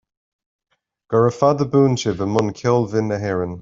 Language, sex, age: Irish, male, 30-39